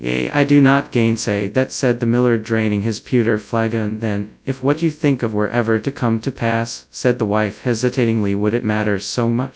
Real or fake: fake